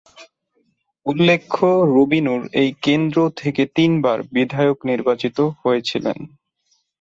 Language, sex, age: Bengali, male, 19-29